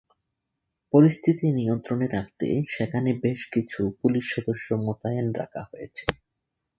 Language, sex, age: Bengali, male, 19-29